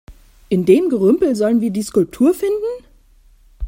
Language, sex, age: German, female, 30-39